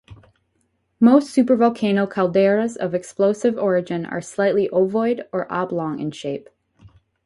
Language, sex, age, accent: English, female, 19-29, United States English